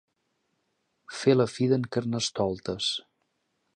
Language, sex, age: Catalan, male, 40-49